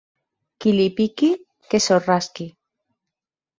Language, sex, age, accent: Catalan, female, 30-39, valencià